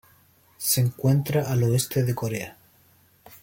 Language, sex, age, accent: Spanish, male, 30-39, Chileno: Chile, Cuyo